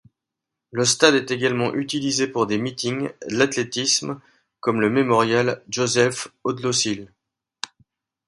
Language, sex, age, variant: French, male, 50-59, Français de métropole